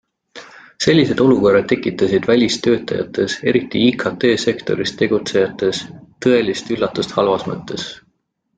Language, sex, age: Estonian, male, 19-29